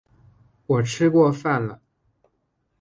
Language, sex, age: Chinese, male, 19-29